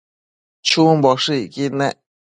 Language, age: Matsés, under 19